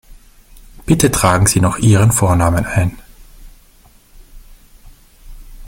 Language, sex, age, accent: German, male, 19-29, Österreichisches Deutsch